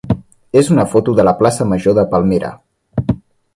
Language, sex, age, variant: Catalan, male, 19-29, Central